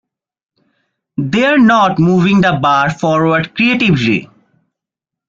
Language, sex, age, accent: English, male, 19-29, India and South Asia (India, Pakistan, Sri Lanka)